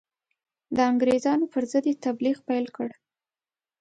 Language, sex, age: Pashto, female, 19-29